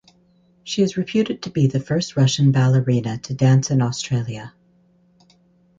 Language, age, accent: English, 40-49, United States English